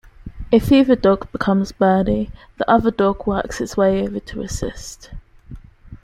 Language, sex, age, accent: English, female, 19-29, England English